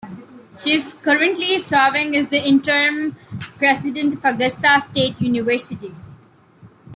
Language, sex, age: English, female, under 19